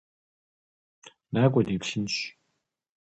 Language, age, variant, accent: Kabardian, 40-49, Адыгэбзэ (Къэбэрдей, Кирил, псоми зэдай), Джылэхъстэней (Gilahsteney)